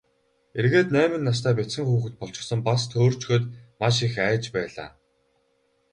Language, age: Mongolian, 19-29